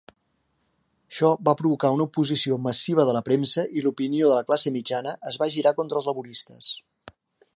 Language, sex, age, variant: Catalan, male, 50-59, Central